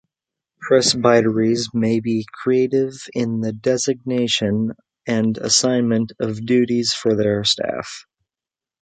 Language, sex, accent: English, male, United States English